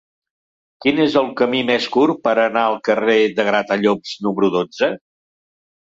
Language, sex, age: Catalan, male, 70-79